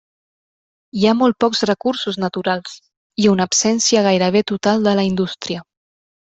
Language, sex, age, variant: Catalan, female, 19-29, Central